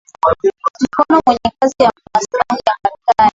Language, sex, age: Swahili, female, 19-29